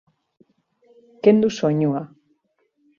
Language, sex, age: Basque, female, 40-49